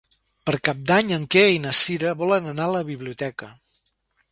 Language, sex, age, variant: Catalan, male, 60-69, Central